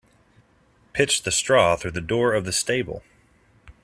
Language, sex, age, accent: English, male, 30-39, United States English